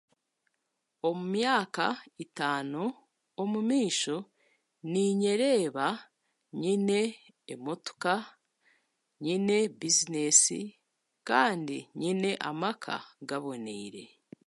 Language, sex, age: Chiga, female, 30-39